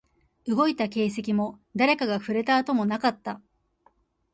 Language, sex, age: Japanese, female, 30-39